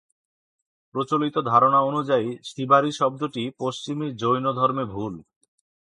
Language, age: Bengali, 30-39